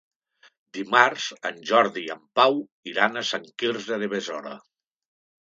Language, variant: Catalan, Nord-Occidental